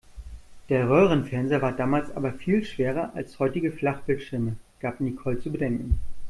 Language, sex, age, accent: German, male, 30-39, Deutschland Deutsch